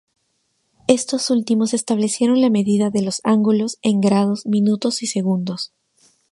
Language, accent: Spanish, Andino-Pacífico: Colombia, Perú, Ecuador, oeste de Bolivia y Venezuela andina